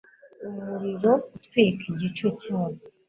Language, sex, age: Kinyarwanda, female, 19-29